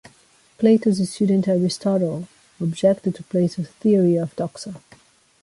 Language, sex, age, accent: English, female, 40-49, United States English